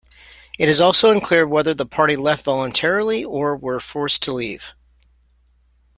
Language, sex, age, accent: English, male, 40-49, United States English